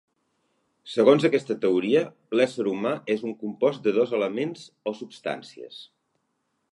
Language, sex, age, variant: Catalan, male, 50-59, Central